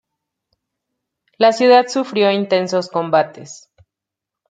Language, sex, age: Spanish, female, 30-39